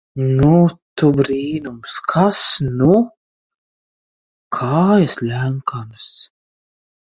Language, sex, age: Latvian, female, 30-39